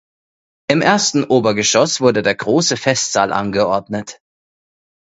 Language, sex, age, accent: German, male, 30-39, Österreichisches Deutsch